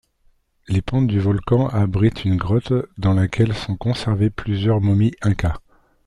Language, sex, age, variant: French, male, 40-49, Français de métropole